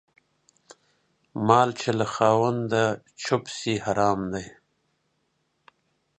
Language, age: Pashto, 60-69